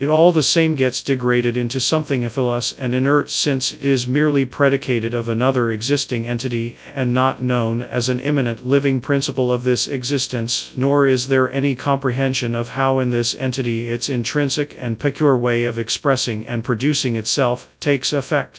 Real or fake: fake